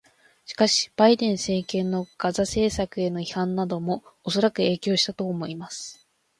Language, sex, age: Japanese, female, 19-29